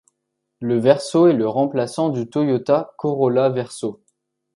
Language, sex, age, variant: French, male, under 19, Français de métropole